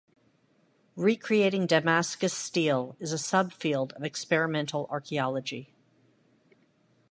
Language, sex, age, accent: English, female, 50-59, United States English